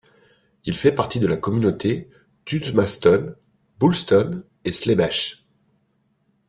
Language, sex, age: French, male, 40-49